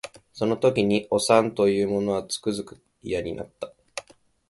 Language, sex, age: Japanese, male, 19-29